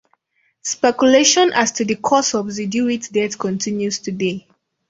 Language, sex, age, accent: English, female, under 19, Southern African (South Africa, Zimbabwe, Namibia)